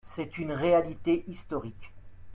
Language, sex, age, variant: French, male, 50-59, Français de métropole